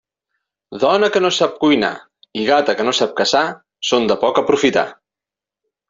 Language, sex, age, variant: Catalan, male, 40-49, Central